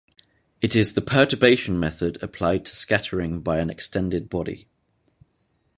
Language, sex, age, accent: English, male, 19-29, England English